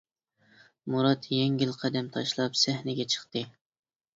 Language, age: Uyghur, 30-39